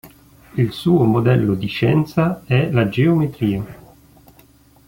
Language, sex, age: Italian, male, 19-29